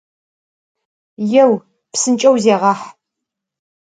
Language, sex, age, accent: Adyghe, female, 40-49, Кıэмгуй (Çemguy)